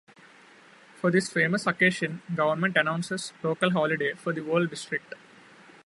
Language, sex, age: English, male, 19-29